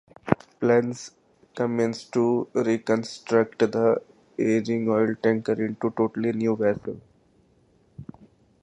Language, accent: English, India and South Asia (India, Pakistan, Sri Lanka)